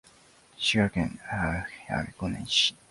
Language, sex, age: Japanese, male, 19-29